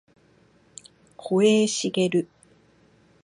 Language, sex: Japanese, female